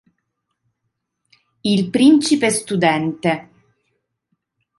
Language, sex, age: Italian, female, 30-39